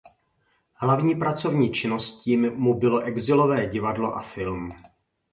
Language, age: Czech, 40-49